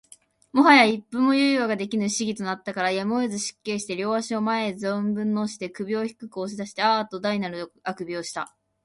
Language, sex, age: Japanese, female, 19-29